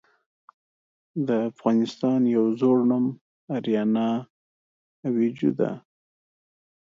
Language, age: Pashto, 19-29